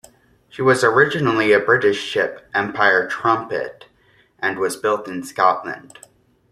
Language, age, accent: English, 19-29, United States English